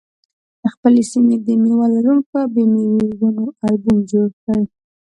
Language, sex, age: Pashto, female, under 19